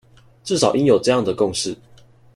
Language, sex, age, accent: Chinese, male, 19-29, 出生地：臺北市